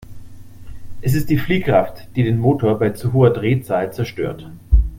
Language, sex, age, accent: German, male, 40-49, Deutschland Deutsch